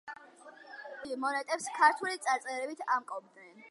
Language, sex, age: Georgian, female, under 19